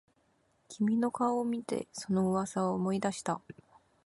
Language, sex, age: Japanese, female, 30-39